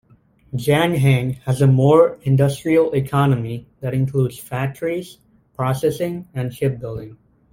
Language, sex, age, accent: English, male, under 19, United States English